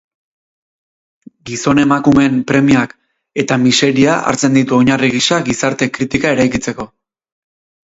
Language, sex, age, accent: Basque, male, 30-39, Erdialdekoa edo Nafarra (Gipuzkoa, Nafarroa)